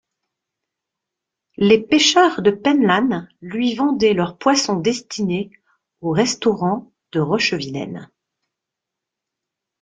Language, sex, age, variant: French, female, 50-59, Français de métropole